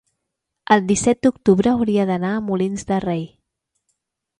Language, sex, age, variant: Catalan, female, 30-39, Central